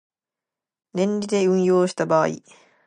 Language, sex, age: Japanese, female, under 19